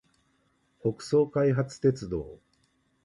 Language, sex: Japanese, male